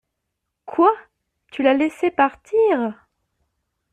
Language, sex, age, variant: French, female, 19-29, Français de métropole